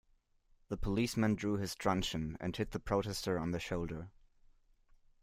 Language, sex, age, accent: English, male, 19-29, United States English